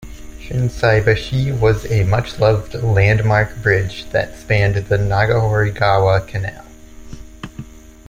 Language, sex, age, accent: English, male, 19-29, United States English